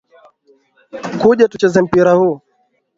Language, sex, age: Swahili, male, 19-29